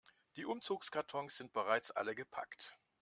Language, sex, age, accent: German, male, 60-69, Deutschland Deutsch